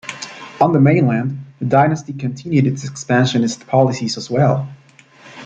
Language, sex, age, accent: English, male, 19-29, United States English